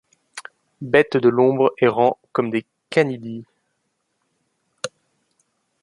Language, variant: French, Français de métropole